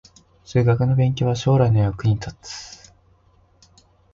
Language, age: Japanese, 19-29